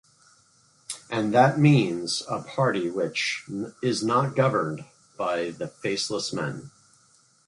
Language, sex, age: English, male, 50-59